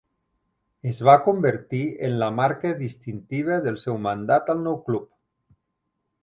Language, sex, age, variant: Catalan, male, 30-39, Nord-Occidental